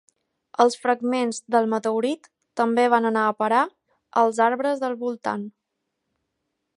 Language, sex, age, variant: Catalan, female, 19-29, Balear